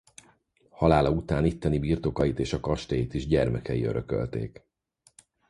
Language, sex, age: Hungarian, male, 40-49